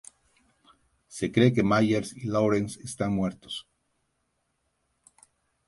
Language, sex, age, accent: Spanish, male, 40-49, Andino-Pacífico: Colombia, Perú, Ecuador, oeste de Bolivia y Venezuela andina